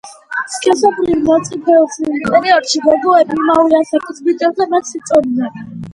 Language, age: Georgian, 30-39